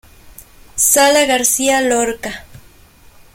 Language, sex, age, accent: Spanish, female, 19-29, México